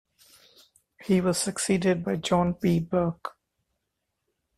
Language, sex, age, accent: English, male, 30-39, India and South Asia (India, Pakistan, Sri Lanka)